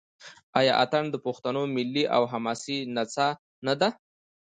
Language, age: Pashto, 40-49